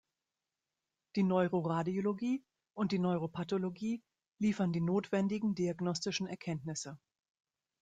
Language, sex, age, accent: German, female, 40-49, Deutschland Deutsch